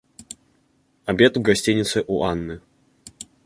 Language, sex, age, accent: Russian, male, under 19, Русский